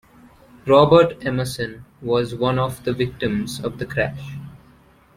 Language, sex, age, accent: English, male, 19-29, India and South Asia (India, Pakistan, Sri Lanka)